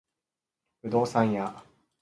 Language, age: Japanese, 19-29